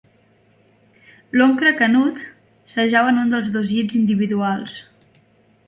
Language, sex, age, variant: Catalan, female, 19-29, Central